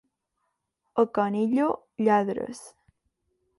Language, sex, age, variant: Catalan, female, under 19, Balear